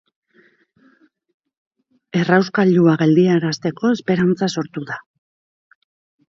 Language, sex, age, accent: Basque, female, 40-49, Mendebalekoa (Araba, Bizkaia, Gipuzkoako mendebaleko herri batzuk)